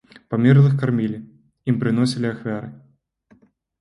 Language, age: Belarusian, 19-29